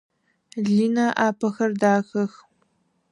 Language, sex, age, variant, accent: Adyghe, female, under 19, Адыгабзэ (Кирил, пстэумэ зэдыряе), Кıэмгуй (Çemguy)